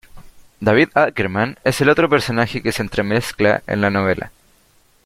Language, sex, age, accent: Spanish, male, under 19, Chileno: Chile, Cuyo